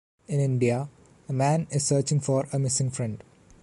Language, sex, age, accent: English, male, under 19, India and South Asia (India, Pakistan, Sri Lanka)